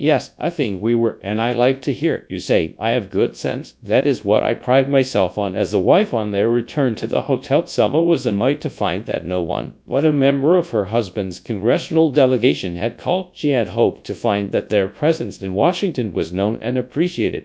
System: TTS, GradTTS